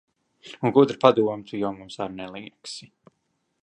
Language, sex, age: Latvian, male, 19-29